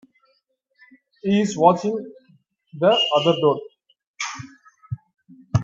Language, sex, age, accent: English, male, 30-39, India and South Asia (India, Pakistan, Sri Lanka)